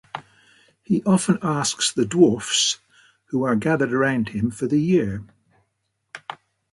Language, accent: English, England English